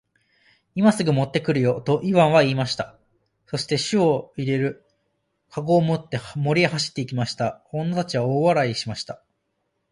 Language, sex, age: Japanese, male, 19-29